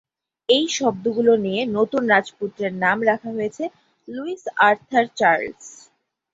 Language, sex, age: Bengali, female, 19-29